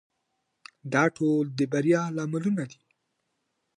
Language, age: Pashto, 19-29